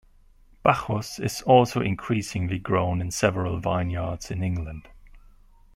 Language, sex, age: English, male, 40-49